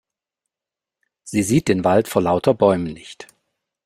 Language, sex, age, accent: German, male, 30-39, Deutschland Deutsch